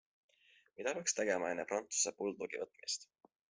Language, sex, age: Estonian, male, 19-29